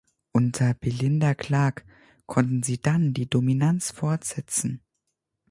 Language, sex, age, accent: German, male, under 19, Deutschland Deutsch